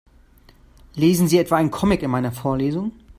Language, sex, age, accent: German, male, 30-39, Deutschland Deutsch